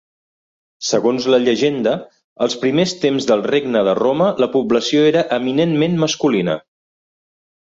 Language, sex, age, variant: Catalan, male, 40-49, Central